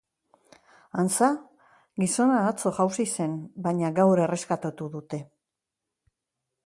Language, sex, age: Basque, female, 60-69